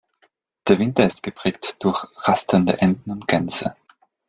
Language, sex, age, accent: German, male, 19-29, Österreichisches Deutsch